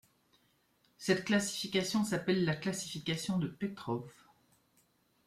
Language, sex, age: French, female, 60-69